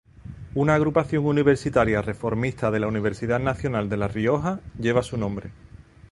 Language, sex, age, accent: Spanish, male, 40-49, España: Sur peninsular (Andalucia, Extremadura, Murcia)